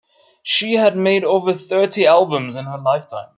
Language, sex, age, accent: English, male, 30-39, Southern African (South Africa, Zimbabwe, Namibia)